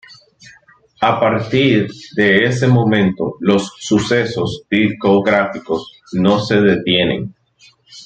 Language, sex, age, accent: Spanish, male, 30-39, Caribe: Cuba, Venezuela, Puerto Rico, República Dominicana, Panamá, Colombia caribeña, México caribeño, Costa del golfo de México